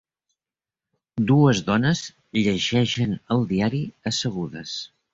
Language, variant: Catalan, Central